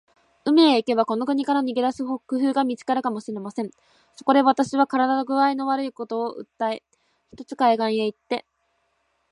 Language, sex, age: Japanese, female, 19-29